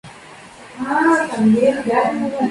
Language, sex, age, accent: Spanish, male, 19-29, México